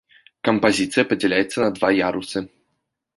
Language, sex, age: Belarusian, male, 19-29